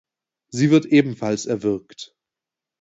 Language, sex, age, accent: German, male, 19-29, Deutschland Deutsch